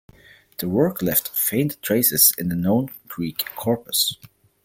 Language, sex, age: English, male, 30-39